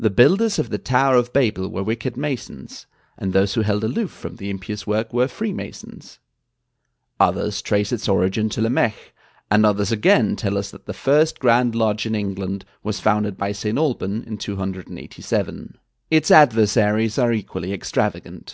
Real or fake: real